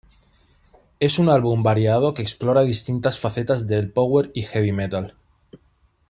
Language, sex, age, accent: Spanish, male, 30-39, España: Norte peninsular (Asturias, Castilla y León, Cantabria, País Vasco, Navarra, Aragón, La Rioja, Guadalajara, Cuenca)